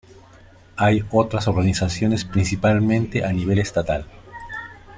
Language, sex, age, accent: Spanish, male, 50-59, Andino-Pacífico: Colombia, Perú, Ecuador, oeste de Bolivia y Venezuela andina